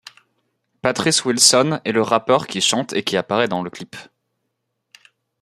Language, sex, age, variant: French, male, 19-29, Français de métropole